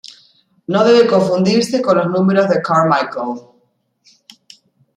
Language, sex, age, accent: Spanish, female, 50-59, Rioplatense: Argentina, Uruguay, este de Bolivia, Paraguay